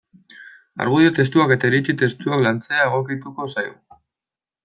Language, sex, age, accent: Basque, male, 19-29, Mendebalekoa (Araba, Bizkaia, Gipuzkoako mendebaleko herri batzuk)